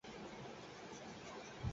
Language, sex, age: Bengali, female, 19-29